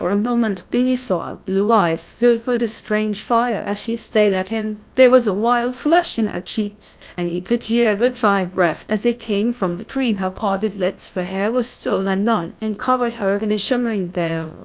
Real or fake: fake